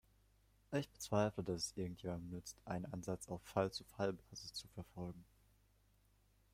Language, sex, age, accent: German, male, under 19, Deutschland Deutsch